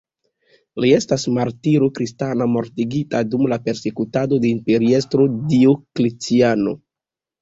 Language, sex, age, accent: Esperanto, male, 30-39, Internacia